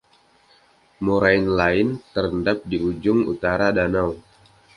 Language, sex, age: Indonesian, male, 19-29